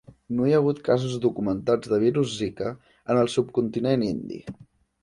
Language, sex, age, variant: Catalan, male, 19-29, Central